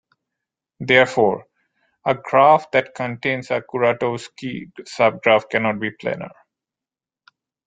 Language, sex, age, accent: English, male, 40-49, India and South Asia (India, Pakistan, Sri Lanka)